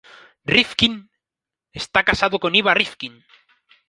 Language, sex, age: Spanish, male, 19-29